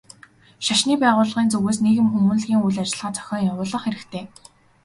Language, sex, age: Mongolian, female, 19-29